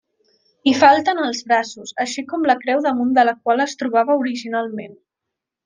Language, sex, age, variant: Catalan, female, under 19, Central